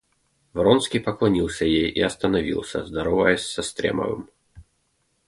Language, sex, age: Russian, male, 30-39